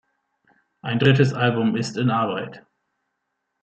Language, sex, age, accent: German, male, 30-39, Deutschland Deutsch